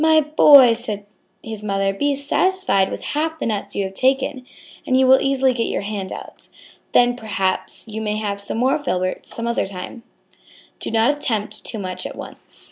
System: none